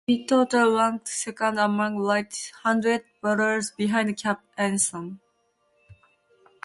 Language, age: English, 19-29